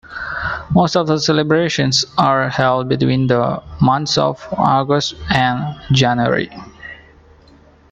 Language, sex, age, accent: English, male, 30-39, India and South Asia (India, Pakistan, Sri Lanka)